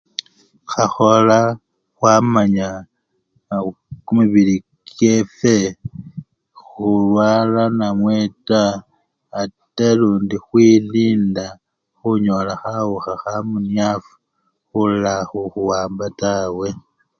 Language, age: Luyia, 40-49